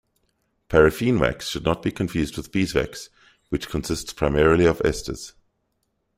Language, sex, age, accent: English, male, 30-39, Southern African (South Africa, Zimbabwe, Namibia)